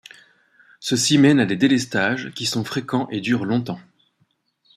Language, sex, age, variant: French, male, 19-29, Français de métropole